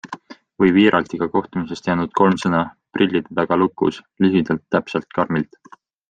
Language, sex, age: Estonian, male, 19-29